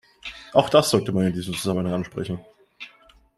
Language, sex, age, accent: German, male, 19-29, Österreichisches Deutsch